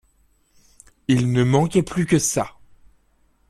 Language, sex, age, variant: French, male, 19-29, Français de métropole